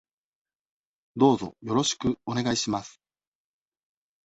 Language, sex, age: Japanese, male, 40-49